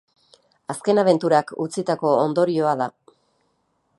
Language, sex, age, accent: Basque, female, 40-49, Erdialdekoa edo Nafarra (Gipuzkoa, Nafarroa)